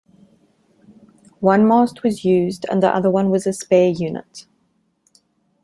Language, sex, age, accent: English, female, 30-39, Southern African (South Africa, Zimbabwe, Namibia)